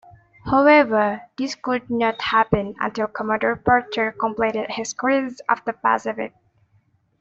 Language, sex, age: English, female, 19-29